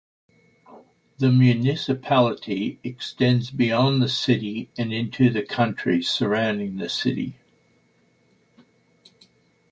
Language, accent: English, Australian English